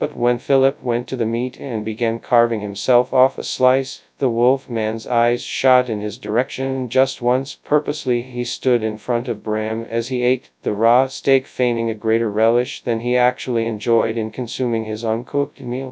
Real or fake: fake